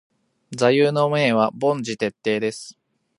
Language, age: Japanese, 19-29